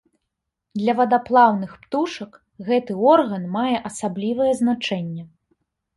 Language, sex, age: Belarusian, female, 30-39